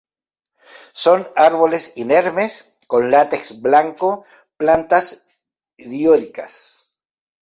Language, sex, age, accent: Spanish, male, 50-59, Chileno: Chile, Cuyo